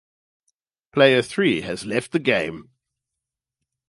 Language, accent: English, Southern African (South Africa, Zimbabwe, Namibia)